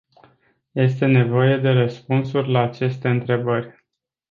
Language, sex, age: Romanian, male, 40-49